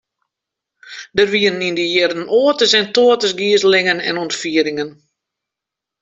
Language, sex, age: Western Frisian, female, 60-69